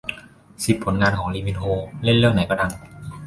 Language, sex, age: Thai, male, 19-29